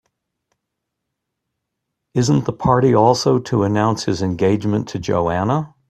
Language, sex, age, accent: English, male, 60-69, United States English